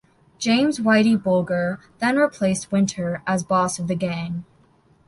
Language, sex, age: English, female, under 19